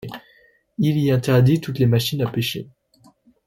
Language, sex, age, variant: French, male, 19-29, Français de métropole